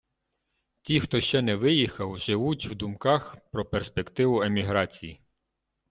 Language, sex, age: Ukrainian, male, 30-39